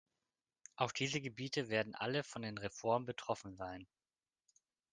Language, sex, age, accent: German, male, 19-29, Deutschland Deutsch